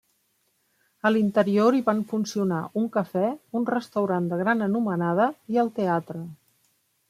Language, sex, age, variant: Catalan, female, 50-59, Central